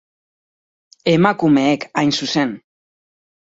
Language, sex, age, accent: Basque, female, 30-39, Mendebalekoa (Araba, Bizkaia, Gipuzkoako mendebaleko herri batzuk)